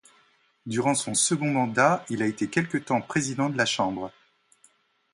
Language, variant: French, Français de métropole